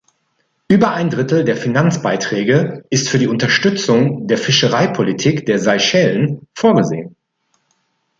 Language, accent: German, Deutschland Deutsch